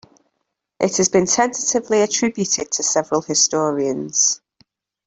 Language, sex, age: English, female, 40-49